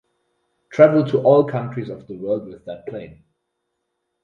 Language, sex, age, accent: English, male, 19-29, German